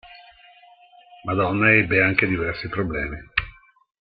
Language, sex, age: Italian, male, 60-69